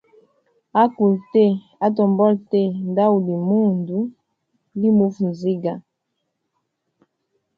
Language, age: Hemba, 30-39